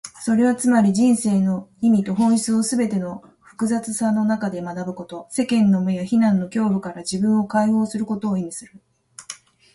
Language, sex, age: Japanese, female, 50-59